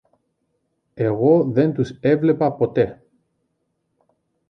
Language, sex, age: Greek, male, 40-49